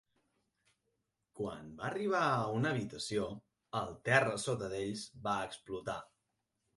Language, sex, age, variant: Catalan, male, 19-29, Central